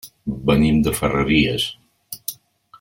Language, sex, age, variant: Catalan, male, 50-59, Central